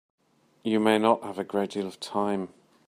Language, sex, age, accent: English, male, 40-49, England English